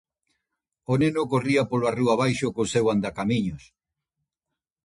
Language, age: Galician, 60-69